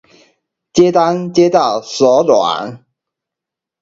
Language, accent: Chinese, 出生地：臺南市